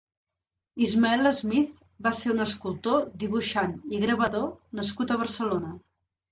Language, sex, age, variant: Catalan, female, 40-49, Central